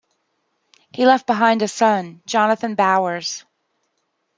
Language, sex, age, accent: English, female, 50-59, United States English